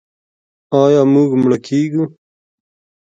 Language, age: Pashto, 19-29